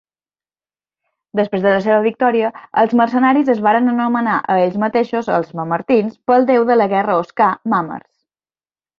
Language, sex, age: Catalan, female, 30-39